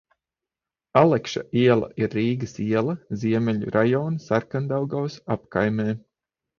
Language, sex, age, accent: Latvian, male, 30-39, Dzimtā valoda